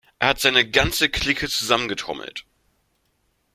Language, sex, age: German, male, 19-29